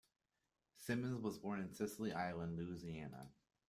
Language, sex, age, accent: English, male, 19-29, Canadian English